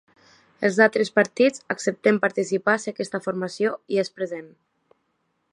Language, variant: Catalan, Septentrional